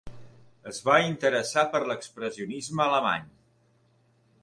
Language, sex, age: Catalan, male, 50-59